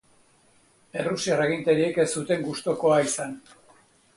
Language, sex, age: Basque, male, 60-69